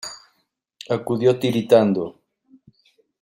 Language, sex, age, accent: Spanish, male, 50-59, México